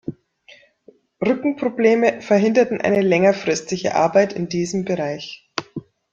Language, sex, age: German, female, 30-39